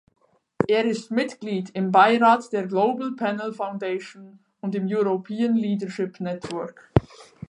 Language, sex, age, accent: German, female, 30-39, Schweizerdeutsch